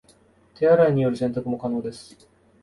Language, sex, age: Japanese, male, 19-29